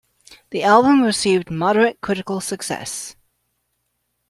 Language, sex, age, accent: English, male, 19-29, United States English